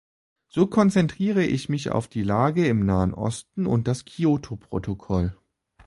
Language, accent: German, Deutschland Deutsch